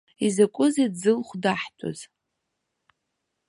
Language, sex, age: Abkhazian, female, under 19